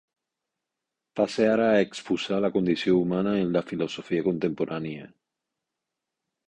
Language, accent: Catalan, aprenent (recent, des del castellà)